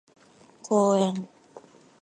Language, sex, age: Japanese, female, 19-29